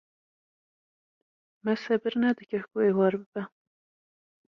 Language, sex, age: Kurdish, female, 19-29